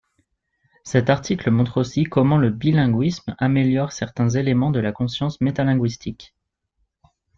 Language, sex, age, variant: French, male, 19-29, Français de métropole